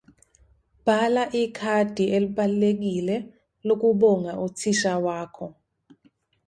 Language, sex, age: Zulu, female, 19-29